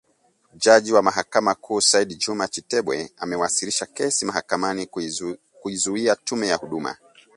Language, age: Swahili, 30-39